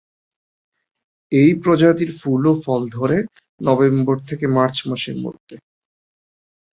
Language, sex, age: Bengali, male, 30-39